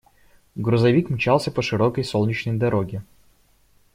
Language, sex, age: Russian, male, 19-29